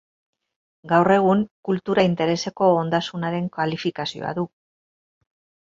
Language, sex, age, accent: Basque, female, 50-59, Mendebalekoa (Araba, Bizkaia, Gipuzkoako mendebaleko herri batzuk)